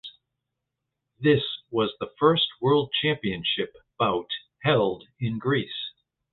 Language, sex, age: English, male, 50-59